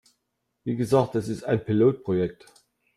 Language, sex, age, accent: German, male, 50-59, Deutschland Deutsch